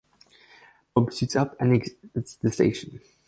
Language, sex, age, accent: English, male, under 19, Southern African (South Africa, Zimbabwe, Namibia)